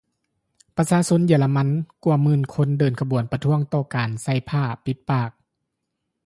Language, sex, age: Lao, male, 30-39